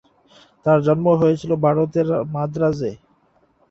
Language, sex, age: Bengali, male, 19-29